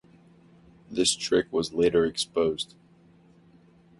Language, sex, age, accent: English, male, 19-29, United States English